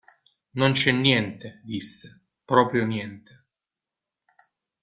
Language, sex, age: Italian, male, 40-49